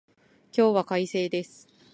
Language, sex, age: Japanese, female, 30-39